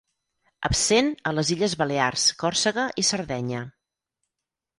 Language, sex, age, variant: Catalan, female, 50-59, Central